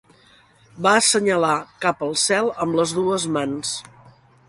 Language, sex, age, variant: Catalan, female, 50-59, Central